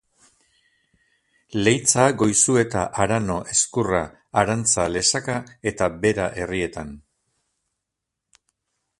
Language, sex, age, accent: Basque, male, 60-69, Erdialdekoa edo Nafarra (Gipuzkoa, Nafarroa)